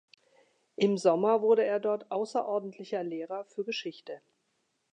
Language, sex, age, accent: German, female, 50-59, Deutschland Deutsch